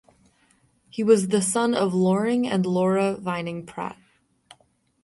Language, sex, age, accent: English, female, 19-29, United States English; Canadian English